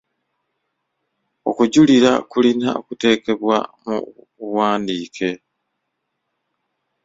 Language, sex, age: Ganda, male, 30-39